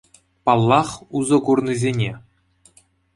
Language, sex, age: Chuvash, male, 19-29